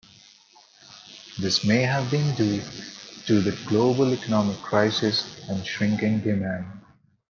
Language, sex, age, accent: English, male, 19-29, India and South Asia (India, Pakistan, Sri Lanka)